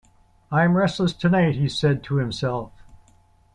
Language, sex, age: English, male, 70-79